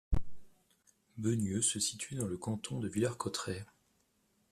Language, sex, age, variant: French, male, 30-39, Français de métropole